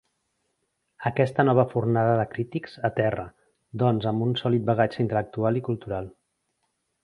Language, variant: Catalan, Central